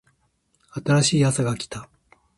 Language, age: Japanese, 50-59